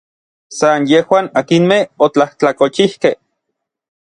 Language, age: Orizaba Nahuatl, 30-39